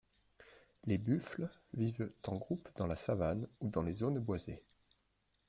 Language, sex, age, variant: French, male, 30-39, Français de métropole